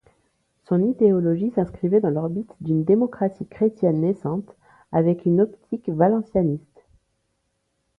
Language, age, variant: French, 30-39, Français de métropole